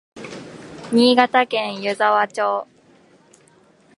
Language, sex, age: Japanese, female, 19-29